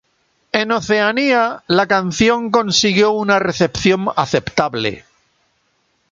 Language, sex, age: Spanish, female, 70-79